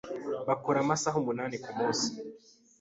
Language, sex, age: Kinyarwanda, male, 19-29